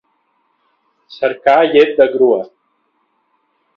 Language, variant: Catalan, Central